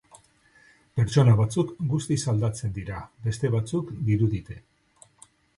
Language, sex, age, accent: Basque, male, 50-59, Mendebalekoa (Araba, Bizkaia, Gipuzkoako mendebaleko herri batzuk)